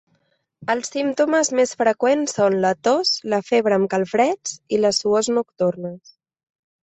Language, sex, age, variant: Catalan, female, 19-29, Central